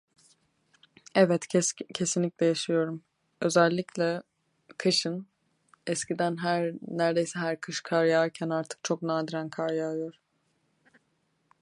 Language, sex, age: Turkish, female, 19-29